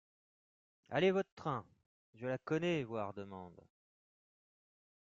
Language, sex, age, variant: French, male, 30-39, Français de métropole